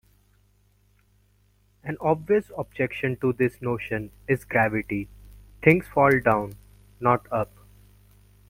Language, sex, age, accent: English, male, 19-29, India and South Asia (India, Pakistan, Sri Lanka)